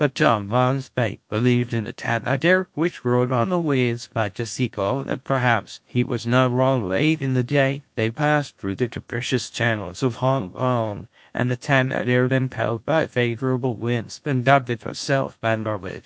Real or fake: fake